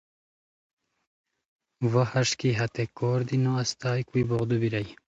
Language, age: Khowar, 19-29